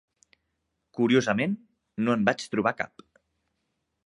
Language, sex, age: Catalan, male, 30-39